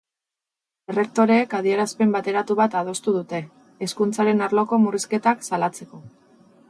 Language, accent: Basque, Erdialdekoa edo Nafarra (Gipuzkoa, Nafarroa)